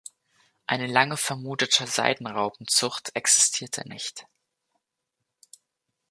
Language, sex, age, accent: German, male, 19-29, Deutschland Deutsch